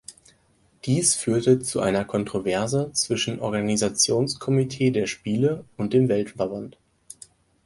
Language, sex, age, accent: German, male, 19-29, Deutschland Deutsch